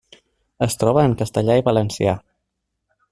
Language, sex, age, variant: Catalan, male, 30-39, Central